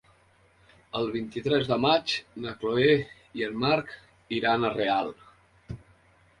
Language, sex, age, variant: Catalan, male, 50-59, Central